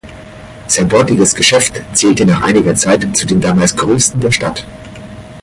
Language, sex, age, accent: German, male, 40-49, Deutschland Deutsch